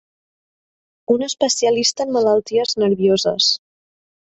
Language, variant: Catalan, Central